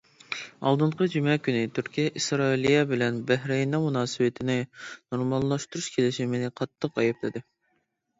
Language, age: Uyghur, 19-29